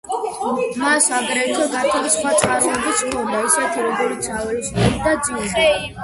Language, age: Georgian, 19-29